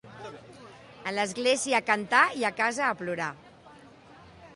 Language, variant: Catalan, Central